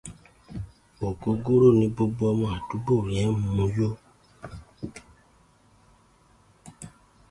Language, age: Yoruba, 40-49